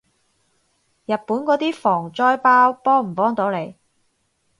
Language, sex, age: Cantonese, female, 19-29